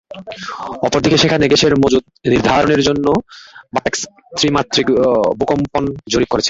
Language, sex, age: Bengali, male, 19-29